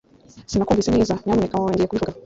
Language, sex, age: Kinyarwanda, female, 19-29